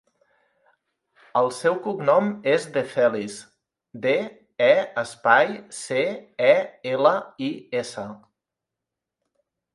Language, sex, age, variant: Catalan, male, 40-49, Central